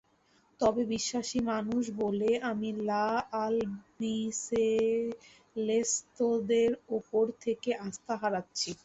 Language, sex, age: Bengali, female, 19-29